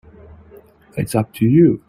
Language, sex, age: English, male, 19-29